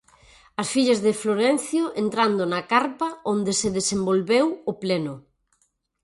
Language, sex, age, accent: Galician, female, 40-49, Atlántico (seseo e gheada)